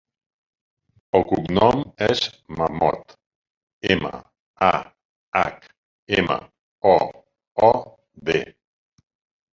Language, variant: Catalan, Central